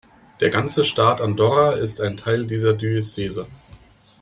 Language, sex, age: German, male, 30-39